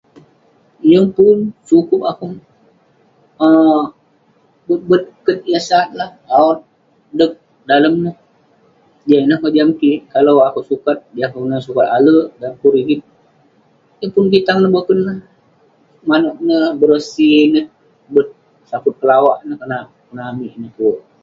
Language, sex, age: Western Penan, male, 19-29